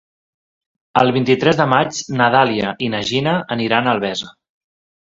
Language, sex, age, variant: Catalan, male, 19-29, Central